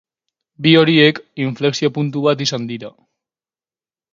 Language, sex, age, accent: Basque, male, 19-29, Mendebalekoa (Araba, Bizkaia, Gipuzkoako mendebaleko herri batzuk)